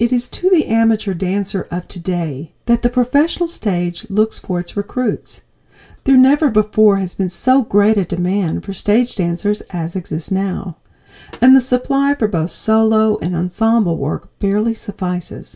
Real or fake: real